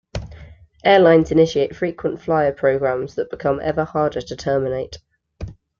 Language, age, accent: English, 19-29, England English